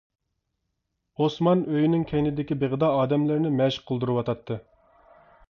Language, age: Uyghur, 30-39